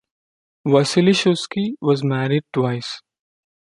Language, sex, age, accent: English, male, 19-29, India and South Asia (India, Pakistan, Sri Lanka)